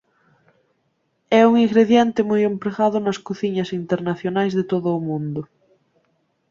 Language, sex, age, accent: Galician, female, 19-29, Central (gheada)